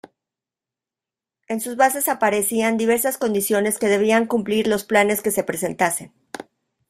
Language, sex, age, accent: Spanish, female, 40-49, México